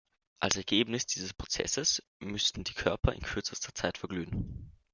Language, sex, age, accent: German, male, under 19, Österreichisches Deutsch